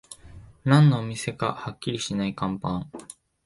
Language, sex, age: Japanese, male, 19-29